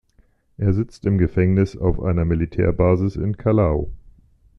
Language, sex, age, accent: German, male, 40-49, Deutschland Deutsch